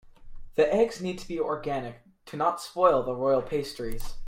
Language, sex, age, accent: English, male, under 19, Canadian English